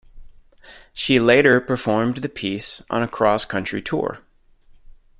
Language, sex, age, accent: English, male, 30-39, United States English